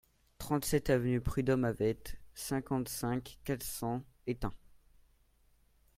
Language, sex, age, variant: French, male, under 19, Français de métropole